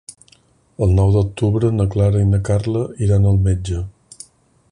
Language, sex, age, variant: Catalan, male, 50-59, Balear